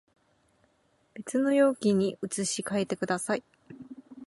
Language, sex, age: Japanese, female, 30-39